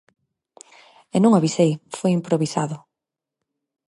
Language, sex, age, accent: Galician, female, 30-39, Normativo (estándar)